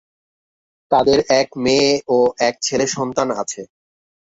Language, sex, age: Bengali, male, 30-39